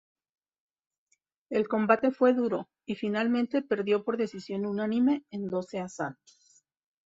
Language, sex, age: Spanish, female, 40-49